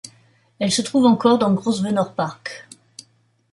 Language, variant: French, Français de métropole